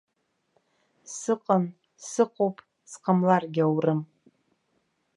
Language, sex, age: Abkhazian, female, 40-49